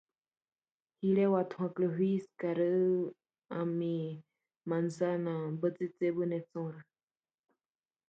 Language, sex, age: Spanish, female, 19-29